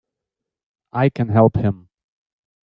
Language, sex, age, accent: English, male, 30-39, United States English